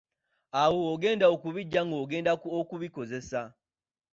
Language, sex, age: Ganda, male, 19-29